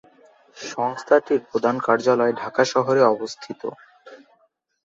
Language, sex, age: Bengali, male, under 19